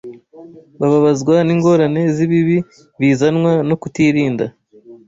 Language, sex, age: Kinyarwanda, male, 19-29